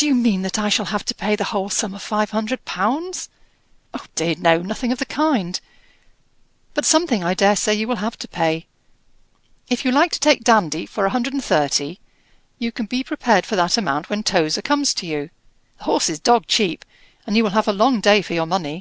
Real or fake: real